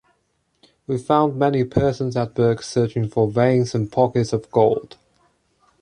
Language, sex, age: English, male, 19-29